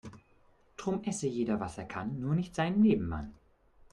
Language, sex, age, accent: German, male, 19-29, Deutschland Deutsch